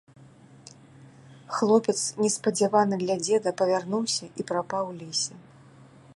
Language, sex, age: Belarusian, female, 60-69